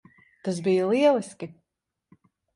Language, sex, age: Latvian, female, 30-39